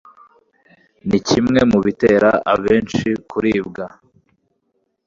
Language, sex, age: Kinyarwanda, male, 19-29